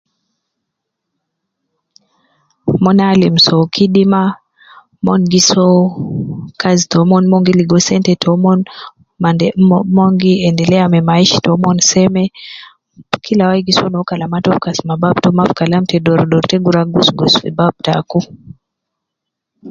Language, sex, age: Nubi, female, 30-39